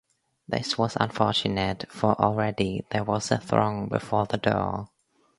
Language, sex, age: English, female, under 19